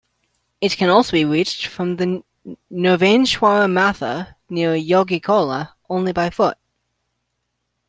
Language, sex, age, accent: English, male, 19-29, United States English